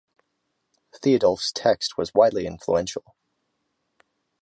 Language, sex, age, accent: English, male, 19-29, United States English